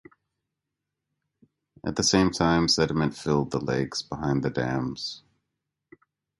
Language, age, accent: English, 40-49, United States English